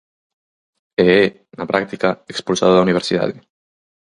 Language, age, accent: Galician, 19-29, Normativo (estándar)